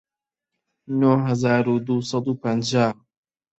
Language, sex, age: Central Kurdish, male, 30-39